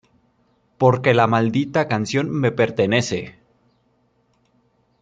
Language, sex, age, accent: Spanish, male, 19-29, México